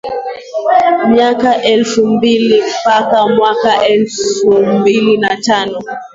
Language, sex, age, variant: Swahili, female, 19-29, Kiswahili cha Bara ya Kenya